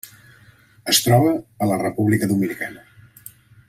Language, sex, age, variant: Catalan, male, 40-49, Central